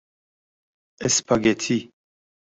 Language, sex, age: Persian, male, 30-39